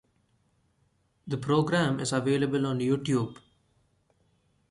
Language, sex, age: English, male, 19-29